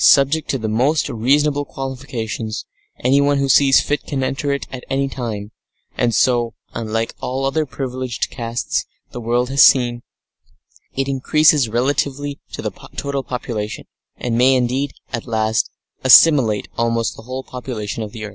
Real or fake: real